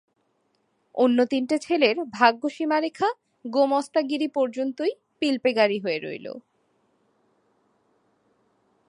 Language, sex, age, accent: Bengali, female, 19-29, প্রমিত